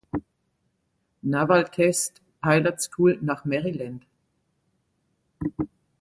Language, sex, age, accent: German, female, 60-69, Deutschland Deutsch